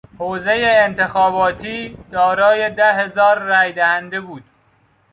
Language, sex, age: Persian, male, 19-29